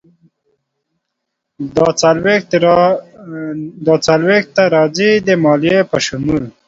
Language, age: Pashto, 19-29